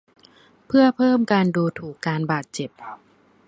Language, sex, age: Thai, female, 19-29